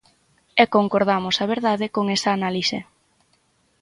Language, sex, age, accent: Galician, female, 19-29, Central (gheada); Normativo (estándar)